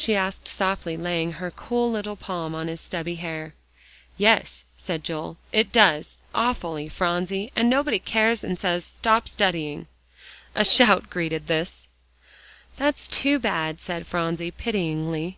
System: none